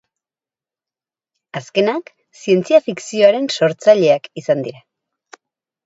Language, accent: Basque, Mendebalekoa (Araba, Bizkaia, Gipuzkoako mendebaleko herri batzuk)